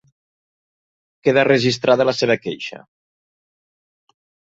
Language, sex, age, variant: Catalan, male, 50-59, Nord-Occidental